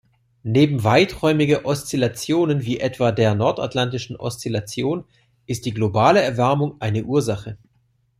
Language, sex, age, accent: German, male, 40-49, Deutschland Deutsch